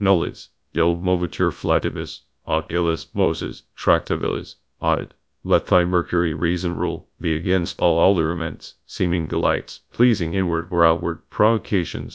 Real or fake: fake